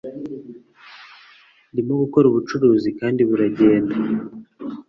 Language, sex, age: Kinyarwanda, female, under 19